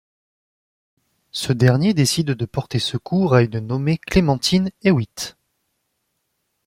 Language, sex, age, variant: French, male, 19-29, Français de métropole